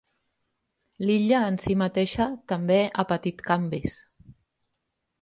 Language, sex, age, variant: Catalan, female, 40-49, Central